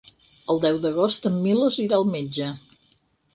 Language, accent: Catalan, Empordanès